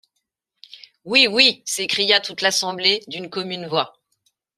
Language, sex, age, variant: French, female, 40-49, Français de métropole